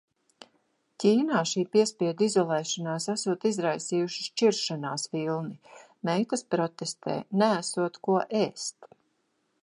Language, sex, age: Latvian, female, 50-59